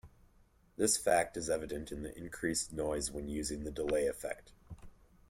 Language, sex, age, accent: English, male, 19-29, United States English